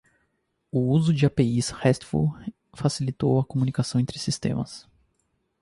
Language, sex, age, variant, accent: Portuguese, male, 19-29, Portuguese (Brasil), Paulista